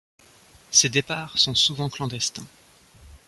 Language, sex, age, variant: French, male, 19-29, Français de métropole